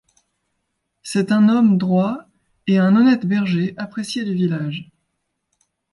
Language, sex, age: French, female, 30-39